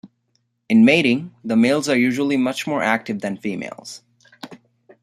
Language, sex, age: English, male, 50-59